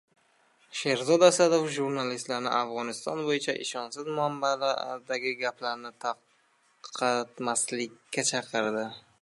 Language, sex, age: Uzbek, male, under 19